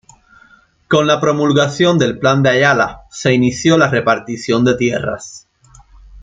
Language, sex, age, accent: Spanish, male, 19-29, Caribe: Cuba, Venezuela, Puerto Rico, República Dominicana, Panamá, Colombia caribeña, México caribeño, Costa del golfo de México